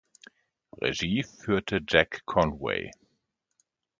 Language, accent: German, Deutschland Deutsch